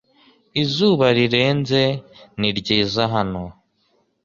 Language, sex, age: Kinyarwanda, male, 19-29